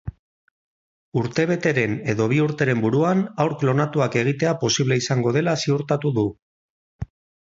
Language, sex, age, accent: Basque, male, 40-49, Mendebalekoa (Araba, Bizkaia, Gipuzkoako mendebaleko herri batzuk)